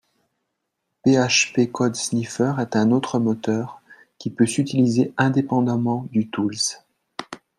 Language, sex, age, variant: French, male, 40-49, Français de métropole